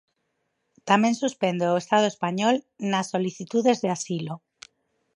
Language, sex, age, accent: Galician, female, 30-39, Normativo (estándar)